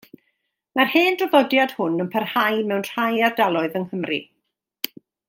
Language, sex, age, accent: Welsh, female, 60-69, Y Deyrnas Unedig Cymraeg